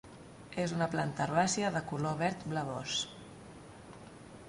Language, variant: Catalan, Central